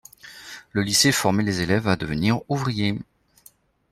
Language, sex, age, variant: French, male, 40-49, Français de métropole